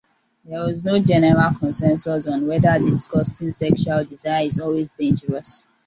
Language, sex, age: English, female, 19-29